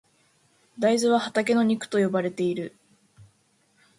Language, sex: Japanese, female